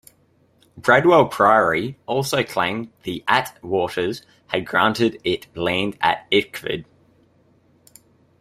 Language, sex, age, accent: English, male, 19-29, Australian English